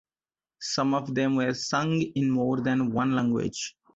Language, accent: English, India and South Asia (India, Pakistan, Sri Lanka)